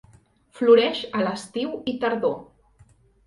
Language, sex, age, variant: Catalan, female, 19-29, Central